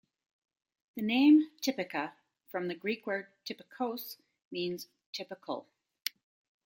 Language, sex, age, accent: English, female, 50-59, Canadian English